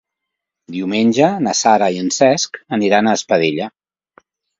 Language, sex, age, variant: Catalan, male, 50-59, Central